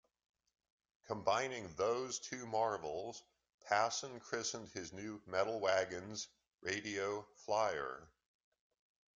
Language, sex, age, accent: English, male, 50-59, United States English